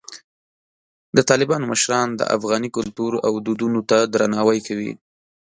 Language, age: Pashto, 19-29